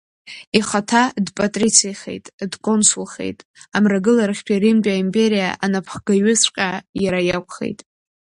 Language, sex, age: Abkhazian, female, under 19